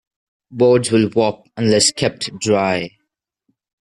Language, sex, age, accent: English, male, 19-29, India and South Asia (India, Pakistan, Sri Lanka)